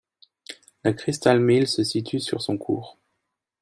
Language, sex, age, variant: French, male, 30-39, Français de métropole